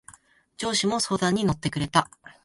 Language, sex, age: Japanese, male, 19-29